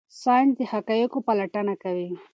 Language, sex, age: Pashto, female, 19-29